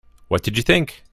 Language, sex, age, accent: English, male, 40-49, United States English